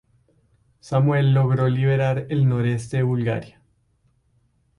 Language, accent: Spanish, Caribe: Cuba, Venezuela, Puerto Rico, República Dominicana, Panamá, Colombia caribeña, México caribeño, Costa del golfo de México